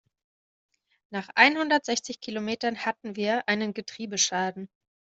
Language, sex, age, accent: German, female, 30-39, Deutschland Deutsch